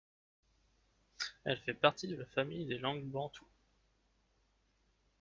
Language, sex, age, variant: French, male, 19-29, Français de métropole